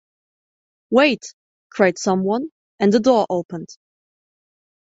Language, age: English, 19-29